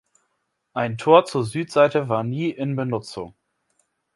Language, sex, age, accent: German, male, 30-39, Deutschland Deutsch